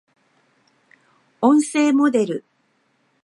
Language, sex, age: Japanese, female, 50-59